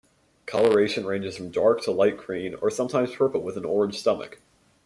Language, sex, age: English, male, under 19